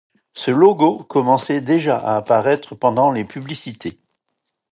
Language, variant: French, Français de métropole